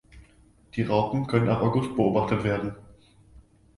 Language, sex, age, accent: German, male, 19-29, Deutschland Deutsch